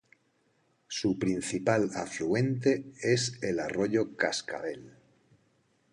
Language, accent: Spanish, España: Centro-Sur peninsular (Madrid, Toledo, Castilla-La Mancha)